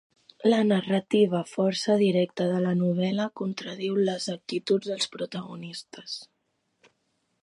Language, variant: Catalan, Central